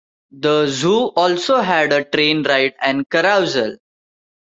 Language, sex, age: English, male, 19-29